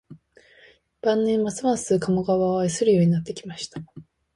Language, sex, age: Japanese, female, 19-29